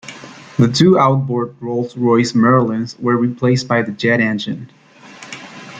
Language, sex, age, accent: English, male, 19-29, United States English